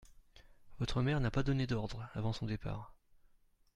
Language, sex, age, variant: French, male, 40-49, Français de métropole